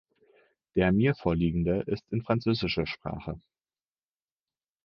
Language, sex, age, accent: German, male, 19-29, Deutschland Deutsch